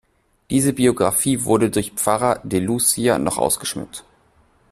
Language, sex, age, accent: German, male, 19-29, Deutschland Deutsch